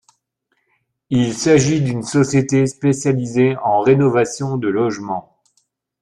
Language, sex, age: French, male, 50-59